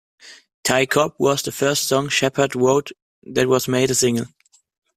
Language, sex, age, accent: English, male, under 19, United States English